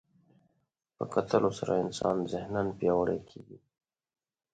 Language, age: Pashto, 40-49